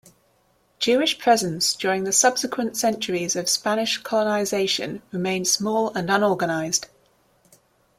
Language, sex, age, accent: English, female, 30-39, England English